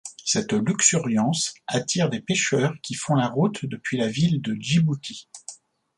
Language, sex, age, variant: French, male, 50-59, Français de métropole